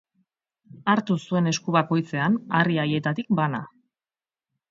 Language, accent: Basque, Erdialdekoa edo Nafarra (Gipuzkoa, Nafarroa)